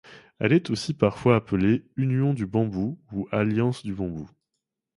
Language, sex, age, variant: French, male, 30-39, Français de métropole